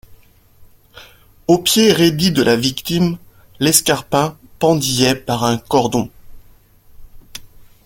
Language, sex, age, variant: French, male, 30-39, Français de métropole